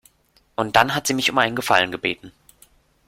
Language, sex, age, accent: German, male, under 19, Deutschland Deutsch